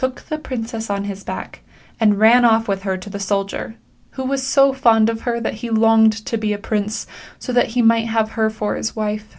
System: none